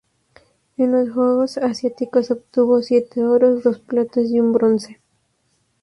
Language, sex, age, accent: Spanish, female, under 19, México